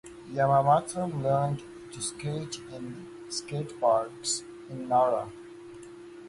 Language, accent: English, England English